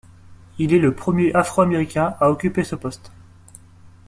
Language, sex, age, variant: French, male, 19-29, Français de métropole